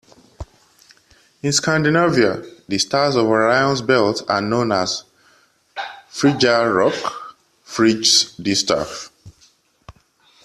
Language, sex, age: English, male, 30-39